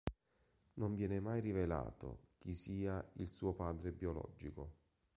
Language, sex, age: Italian, male, 30-39